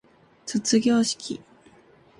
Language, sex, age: Japanese, female, 19-29